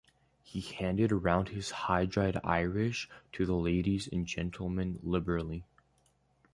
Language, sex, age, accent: English, male, under 19, United States English